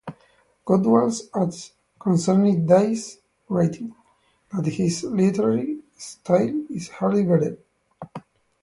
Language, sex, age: English, male, 19-29